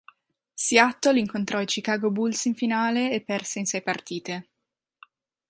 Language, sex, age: Italian, female, under 19